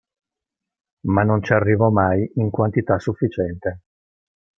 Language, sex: Italian, male